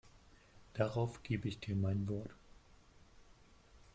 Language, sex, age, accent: German, male, 19-29, Deutschland Deutsch